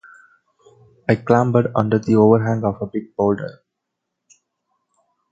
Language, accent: English, India and South Asia (India, Pakistan, Sri Lanka)